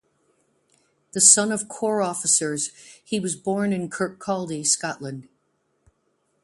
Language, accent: English, United States English